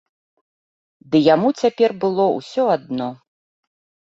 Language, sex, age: Belarusian, female, 40-49